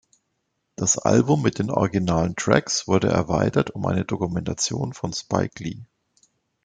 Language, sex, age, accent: German, male, 40-49, Deutschland Deutsch